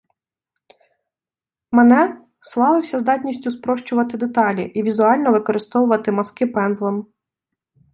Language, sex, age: Ukrainian, female, 19-29